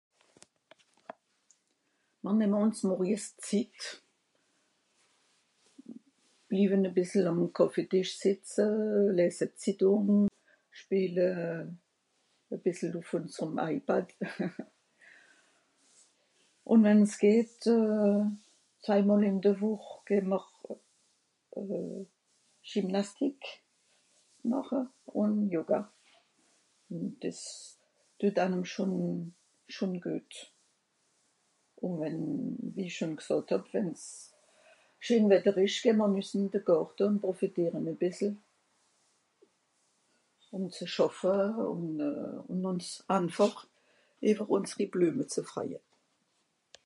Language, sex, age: Swiss German, female, 60-69